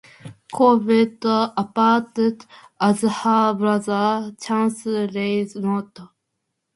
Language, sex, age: English, female, under 19